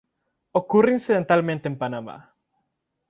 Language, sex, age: Spanish, female, 19-29